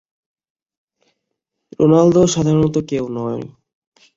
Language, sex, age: Bengali, male, 19-29